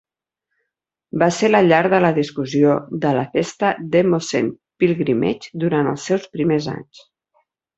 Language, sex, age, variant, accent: Catalan, female, 40-49, Central, tarragoní